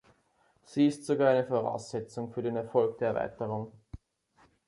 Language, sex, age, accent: German, male, 19-29, Österreichisches Deutsch